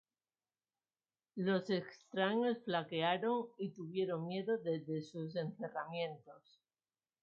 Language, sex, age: Spanish, female, 50-59